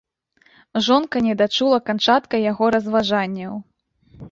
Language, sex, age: Belarusian, female, 19-29